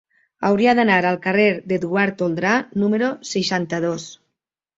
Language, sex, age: Catalan, female, 40-49